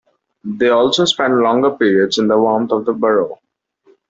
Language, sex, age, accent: English, male, 19-29, India and South Asia (India, Pakistan, Sri Lanka)